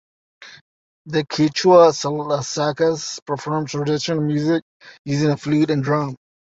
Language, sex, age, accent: English, male, 40-49, United States English